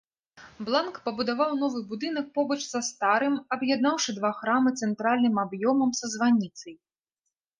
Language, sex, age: Belarusian, female, 30-39